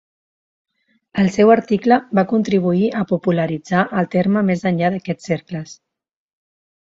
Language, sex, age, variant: Catalan, female, 30-39, Central